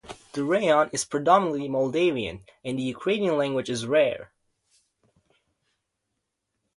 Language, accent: English, United States English